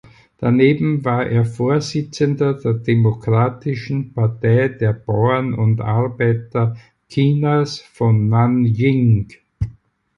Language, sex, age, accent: German, male, 70-79, Österreichisches Deutsch